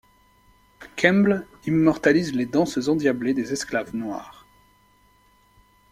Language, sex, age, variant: French, male, 40-49, Français de métropole